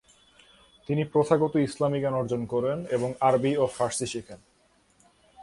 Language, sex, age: Bengali, male, 19-29